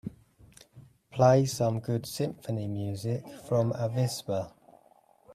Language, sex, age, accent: English, male, 30-39, England English